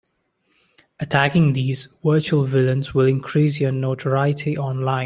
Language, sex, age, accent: English, male, 19-29, India and South Asia (India, Pakistan, Sri Lanka)